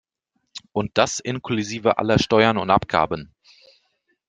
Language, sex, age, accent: German, male, 30-39, Deutschland Deutsch